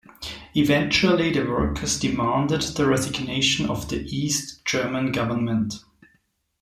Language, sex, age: English, male, 30-39